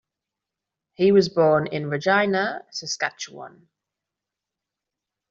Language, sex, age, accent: English, female, 19-29, England English